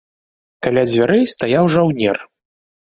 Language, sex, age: Belarusian, male, 30-39